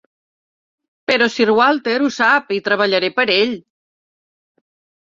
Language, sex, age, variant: Catalan, female, 60-69, Central